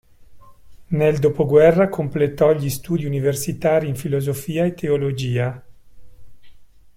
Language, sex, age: Italian, male, 40-49